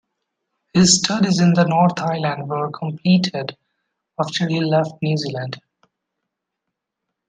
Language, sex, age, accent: English, male, 19-29, India and South Asia (India, Pakistan, Sri Lanka)